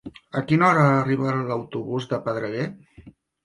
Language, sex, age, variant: Catalan, male, 40-49, Central